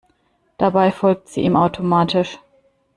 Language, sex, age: German, female, 40-49